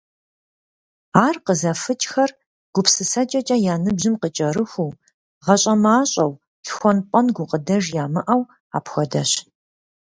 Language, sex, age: Kabardian, female, 19-29